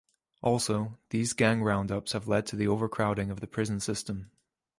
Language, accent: English, Scottish English